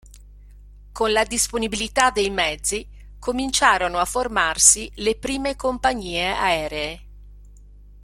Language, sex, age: Italian, female, 50-59